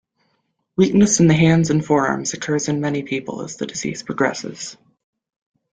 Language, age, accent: English, 19-29, United States English